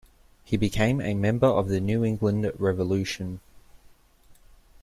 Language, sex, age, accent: English, male, 19-29, Australian English